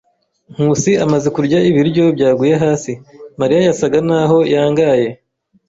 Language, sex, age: Kinyarwanda, male, 30-39